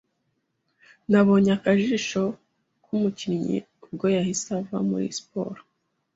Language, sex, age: Kinyarwanda, female, 50-59